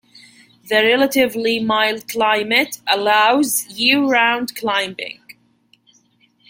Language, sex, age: English, female, 19-29